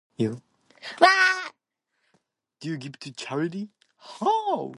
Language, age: English, 19-29